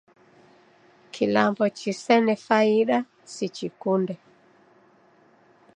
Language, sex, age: Taita, female, 60-69